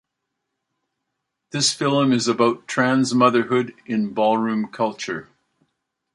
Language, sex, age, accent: English, male, 60-69, Canadian English